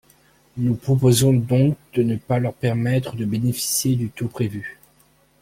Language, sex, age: French, male, 40-49